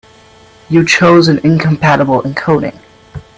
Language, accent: English, United States English